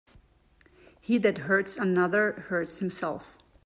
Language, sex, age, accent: English, male, 40-49, United States English